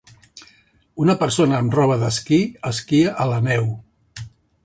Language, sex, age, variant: Catalan, male, 60-69, Central